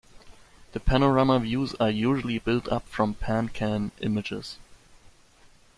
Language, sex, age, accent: English, male, under 19, England English